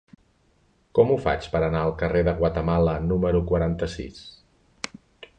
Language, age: Catalan, 40-49